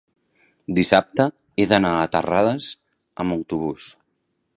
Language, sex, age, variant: Catalan, male, 40-49, Central